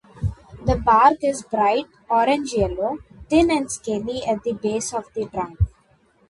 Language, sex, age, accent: English, female, under 19, India and South Asia (India, Pakistan, Sri Lanka)